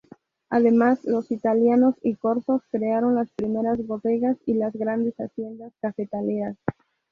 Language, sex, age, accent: Spanish, female, 19-29, México